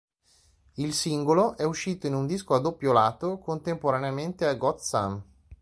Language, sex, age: Italian, male, 30-39